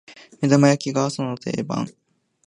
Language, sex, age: Japanese, male, 19-29